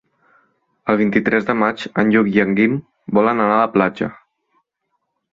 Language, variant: Catalan, Central